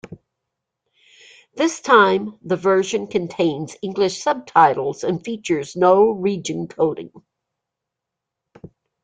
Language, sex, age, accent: English, female, 60-69, United States English